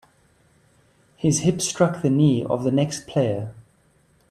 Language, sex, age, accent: English, male, 40-49, Southern African (South Africa, Zimbabwe, Namibia)